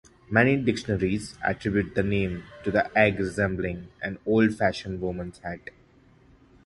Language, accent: English, India and South Asia (India, Pakistan, Sri Lanka)